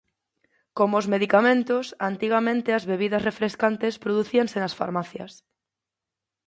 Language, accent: Galician, Normativo (estándar)